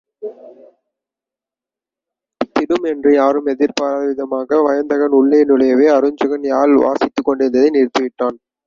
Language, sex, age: Tamil, male, 19-29